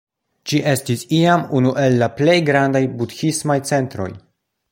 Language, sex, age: Esperanto, male, 19-29